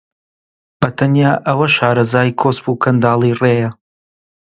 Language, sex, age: Central Kurdish, male, 19-29